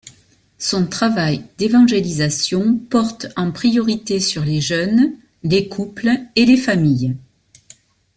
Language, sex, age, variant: French, female, 50-59, Français de métropole